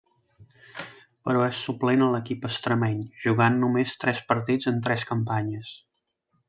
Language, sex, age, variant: Catalan, male, 30-39, Central